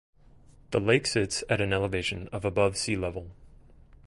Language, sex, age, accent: English, male, 30-39, United States English